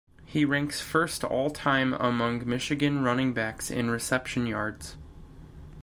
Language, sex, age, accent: English, male, 19-29, United States English